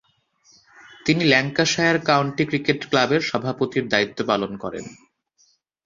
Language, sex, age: Bengali, male, 19-29